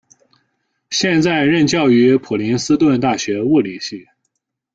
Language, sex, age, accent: Chinese, male, 19-29, 出生地：河南省